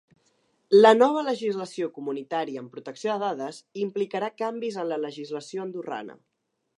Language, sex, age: Catalan, male, 19-29